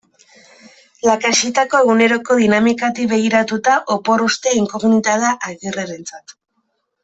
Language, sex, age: Basque, female, 30-39